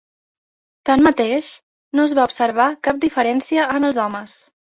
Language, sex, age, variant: Catalan, female, 19-29, Central